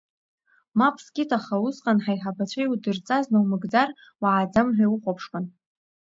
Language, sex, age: Abkhazian, female, under 19